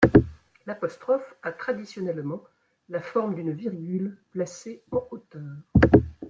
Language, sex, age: French, female, 60-69